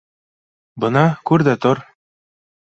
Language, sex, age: Bashkir, male, 19-29